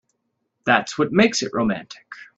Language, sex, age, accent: English, male, 19-29, United States English